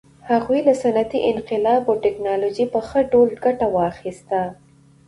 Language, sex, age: Pashto, female, 40-49